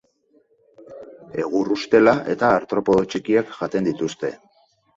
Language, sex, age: Basque, male, 40-49